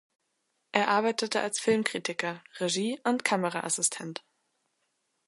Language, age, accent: German, under 19, Deutschland Deutsch